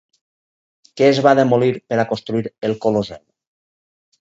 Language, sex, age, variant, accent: Catalan, male, 60-69, Valencià meridional, valencià